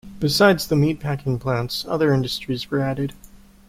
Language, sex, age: English, male, under 19